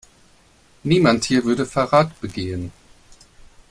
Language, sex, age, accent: German, male, 40-49, Deutschland Deutsch